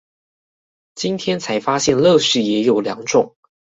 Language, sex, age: Chinese, male, 19-29